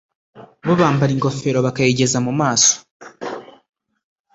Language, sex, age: Kinyarwanda, male, under 19